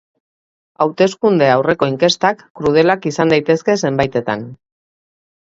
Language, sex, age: Basque, female, 40-49